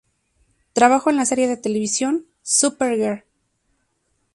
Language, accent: Spanish, México